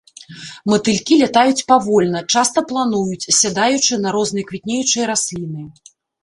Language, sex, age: Belarusian, female, 40-49